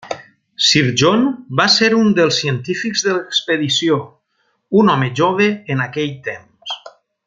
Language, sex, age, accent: Catalan, male, 40-49, valencià